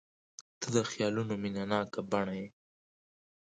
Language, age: Pashto, 19-29